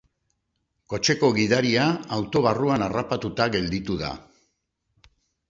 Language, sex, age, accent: Basque, male, 50-59, Erdialdekoa edo Nafarra (Gipuzkoa, Nafarroa)